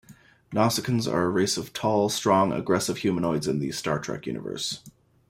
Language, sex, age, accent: English, male, 30-39, United States English